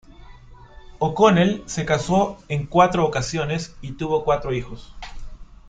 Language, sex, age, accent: Spanish, male, 30-39, Andino-Pacífico: Colombia, Perú, Ecuador, oeste de Bolivia y Venezuela andina